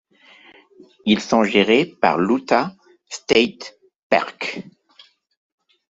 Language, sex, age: French, male, 50-59